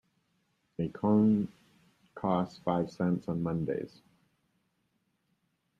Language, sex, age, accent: English, male, 60-69, United States English